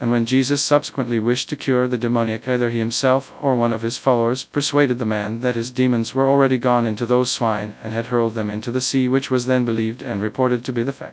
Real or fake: fake